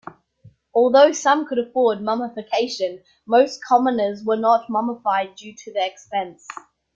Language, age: English, 90+